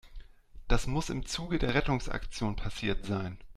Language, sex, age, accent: German, male, 40-49, Deutschland Deutsch